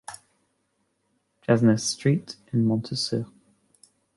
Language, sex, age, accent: English, female, 19-29, Scottish English